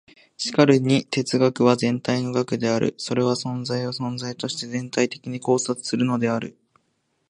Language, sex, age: Japanese, male, 19-29